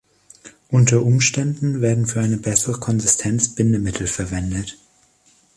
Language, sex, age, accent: German, male, 30-39, Deutschland Deutsch